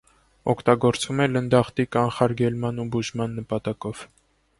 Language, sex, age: Armenian, male, 19-29